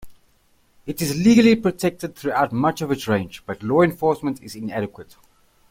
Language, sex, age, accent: English, male, 30-39, Southern African (South Africa, Zimbabwe, Namibia)